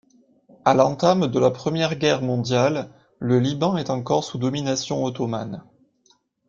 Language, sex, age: French, male, 19-29